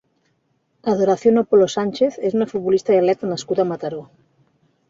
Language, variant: Catalan, Central